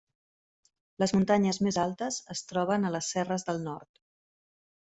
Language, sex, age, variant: Catalan, female, 30-39, Central